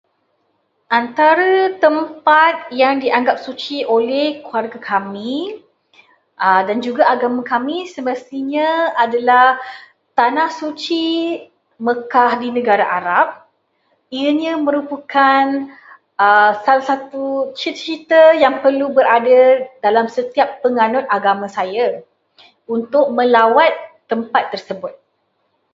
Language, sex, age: Malay, female, 30-39